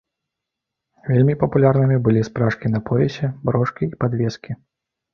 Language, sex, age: Belarusian, male, 30-39